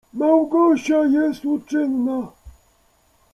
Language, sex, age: Polish, male, 19-29